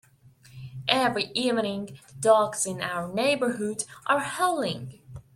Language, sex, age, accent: English, female, 19-29, United States English